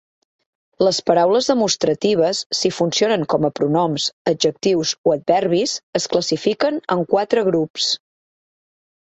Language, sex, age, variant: Catalan, female, 40-49, Central